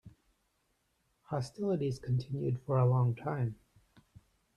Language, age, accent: English, 30-39, United States English